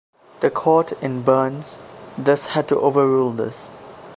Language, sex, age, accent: English, male, under 19, Southern African (South Africa, Zimbabwe, Namibia)